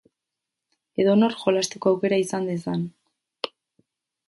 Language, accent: Basque, Erdialdekoa edo Nafarra (Gipuzkoa, Nafarroa)